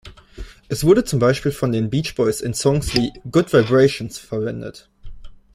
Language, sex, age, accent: German, male, 19-29, Deutschland Deutsch